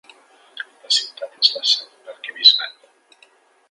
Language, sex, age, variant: Catalan, male, 50-59, Central